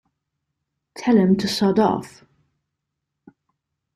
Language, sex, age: English, female, 30-39